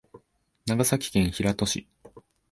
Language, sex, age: Japanese, male, 19-29